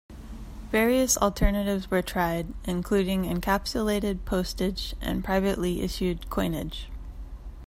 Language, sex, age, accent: English, female, 30-39, United States English